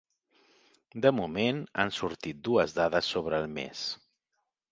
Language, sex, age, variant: Catalan, male, 40-49, Central